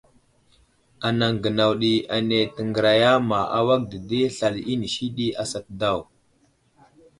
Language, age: Wuzlam, 19-29